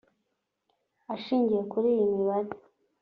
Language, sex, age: Kinyarwanda, male, 19-29